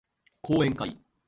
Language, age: Japanese, 19-29